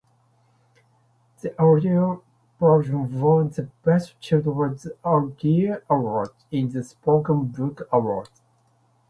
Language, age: English, 50-59